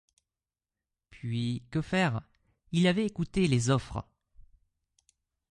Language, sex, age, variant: French, male, 30-39, Français de métropole